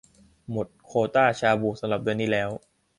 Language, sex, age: Thai, male, under 19